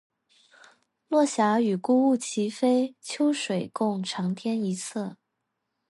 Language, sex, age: Chinese, female, 19-29